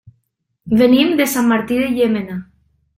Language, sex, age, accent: Catalan, female, 19-29, valencià